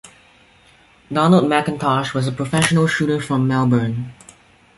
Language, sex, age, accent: English, male, under 19, Singaporean English